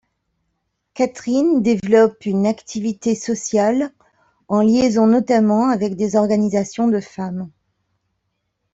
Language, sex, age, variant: French, female, 50-59, Français de métropole